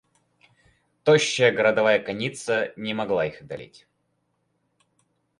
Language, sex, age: Russian, male, under 19